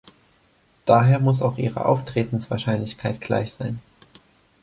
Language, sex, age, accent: German, male, 19-29, Deutschland Deutsch